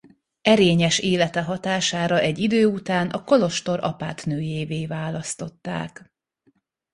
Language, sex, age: Hungarian, female, 30-39